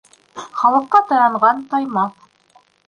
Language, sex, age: Bashkir, female, 19-29